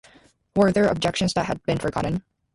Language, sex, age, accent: English, female, 19-29, United States English